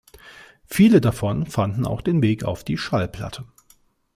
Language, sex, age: German, male, 30-39